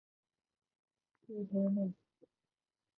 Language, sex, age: Japanese, female, 19-29